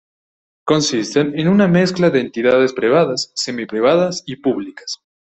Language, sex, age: Spanish, male, 19-29